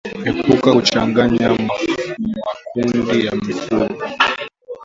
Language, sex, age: Swahili, male, under 19